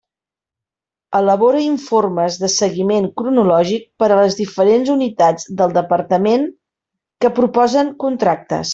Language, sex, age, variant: Catalan, female, 50-59, Central